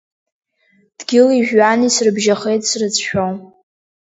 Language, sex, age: Abkhazian, female, under 19